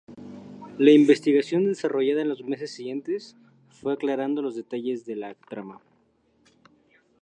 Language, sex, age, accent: Spanish, male, 19-29, México